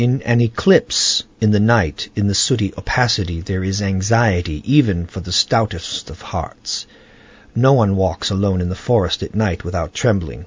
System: none